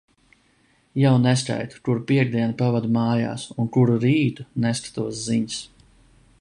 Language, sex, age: Latvian, male, 30-39